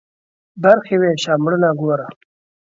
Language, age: Pashto, 19-29